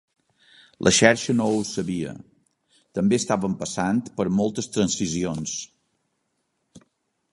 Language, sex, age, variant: Catalan, male, 60-69, Balear